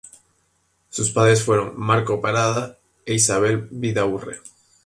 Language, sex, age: Spanish, male, 19-29